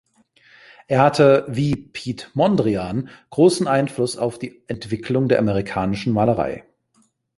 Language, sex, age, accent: German, male, 40-49, Deutschland Deutsch